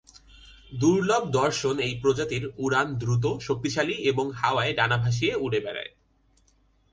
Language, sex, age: Bengali, male, 19-29